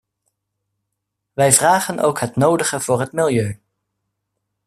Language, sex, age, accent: Dutch, male, 19-29, Nederlands Nederlands